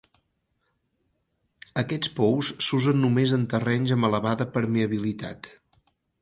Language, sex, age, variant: Catalan, male, 40-49, Central